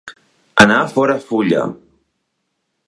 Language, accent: Catalan, aprenent (recent, des del castellà)